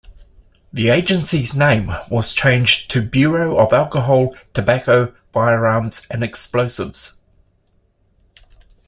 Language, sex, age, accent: English, male, 50-59, New Zealand English